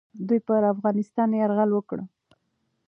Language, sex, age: Pashto, female, 19-29